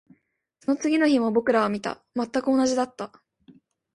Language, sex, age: Japanese, female, 19-29